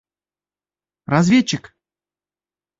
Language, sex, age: Bashkir, male, 19-29